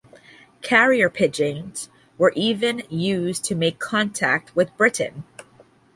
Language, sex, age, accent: English, female, 40-49, United States English